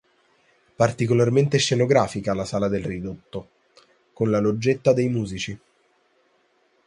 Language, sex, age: Italian, male, under 19